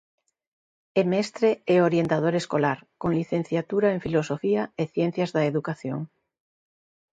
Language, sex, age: Galician, female, 50-59